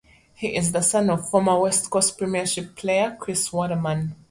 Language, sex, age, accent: English, female, 30-39, Southern African (South Africa, Zimbabwe, Namibia)